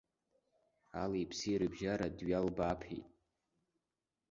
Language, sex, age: Abkhazian, male, under 19